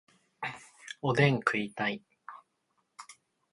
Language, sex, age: Japanese, male, 19-29